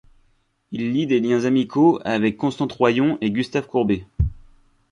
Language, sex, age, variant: French, male, 30-39, Français de métropole